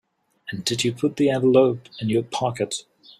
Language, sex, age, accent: English, male, 40-49, England English